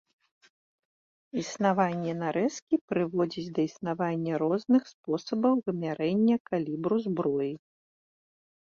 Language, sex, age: Belarusian, female, 40-49